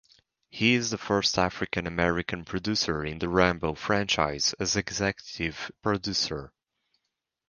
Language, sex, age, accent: English, male, 19-29, United States English